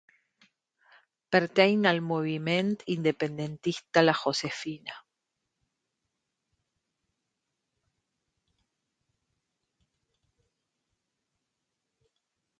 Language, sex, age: Catalan, female, 50-59